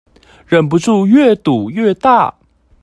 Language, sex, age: Chinese, male, 19-29